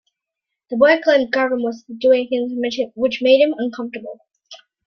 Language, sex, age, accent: English, female, under 19, Canadian English